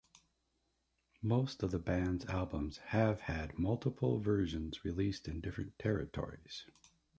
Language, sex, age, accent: English, male, 60-69, United States English